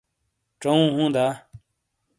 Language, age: Shina, 30-39